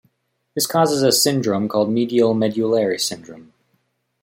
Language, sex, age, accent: English, male, 19-29, United States English